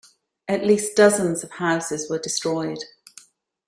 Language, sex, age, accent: English, female, 40-49, England English